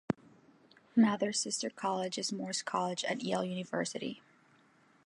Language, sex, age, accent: English, female, 19-29, United States English